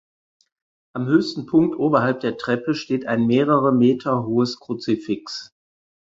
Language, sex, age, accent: German, male, 50-59, Deutschland Deutsch